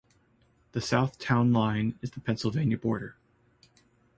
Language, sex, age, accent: English, male, 30-39, United States English